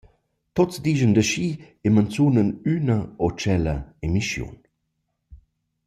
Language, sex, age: Romansh, male, 40-49